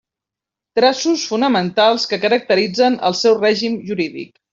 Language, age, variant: Catalan, 40-49, Central